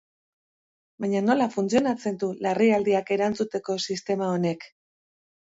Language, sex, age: Basque, female, 50-59